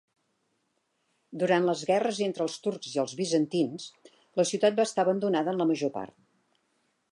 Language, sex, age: Catalan, female, 60-69